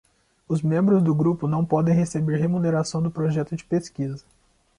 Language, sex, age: Portuguese, male, 19-29